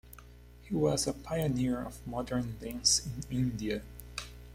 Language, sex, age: English, male, 19-29